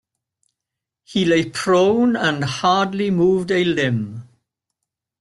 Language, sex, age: English, male, 80-89